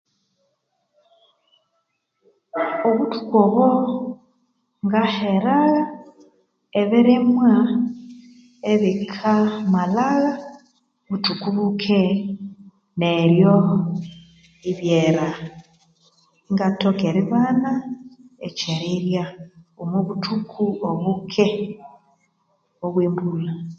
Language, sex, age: Konzo, female, 30-39